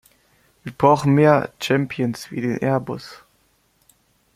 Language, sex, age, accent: German, male, under 19, Deutschland Deutsch